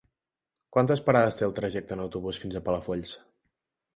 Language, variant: Catalan, Central